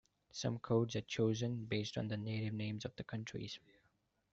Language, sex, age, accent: English, male, 19-29, India and South Asia (India, Pakistan, Sri Lanka)